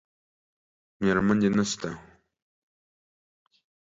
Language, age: Pashto, 19-29